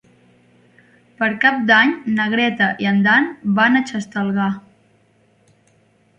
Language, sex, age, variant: Catalan, female, 19-29, Central